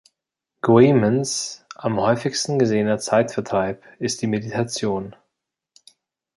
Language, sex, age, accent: German, male, 19-29, Deutschland Deutsch